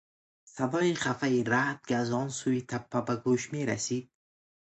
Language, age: Persian, 19-29